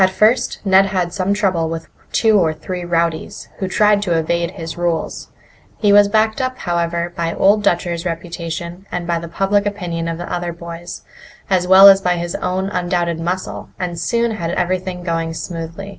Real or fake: real